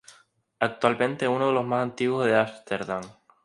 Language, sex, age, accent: Spanish, male, 19-29, España: Islas Canarias